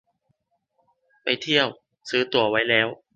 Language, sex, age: Thai, male, 19-29